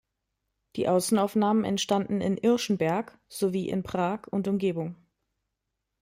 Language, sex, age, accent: German, female, 30-39, Deutschland Deutsch